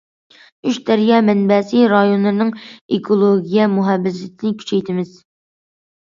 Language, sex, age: Uyghur, female, under 19